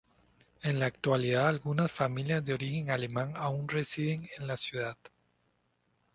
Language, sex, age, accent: Spanish, male, 30-39, América central